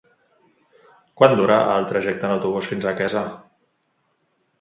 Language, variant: Catalan, Central